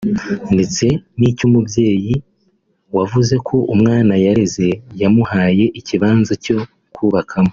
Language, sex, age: Kinyarwanda, male, 19-29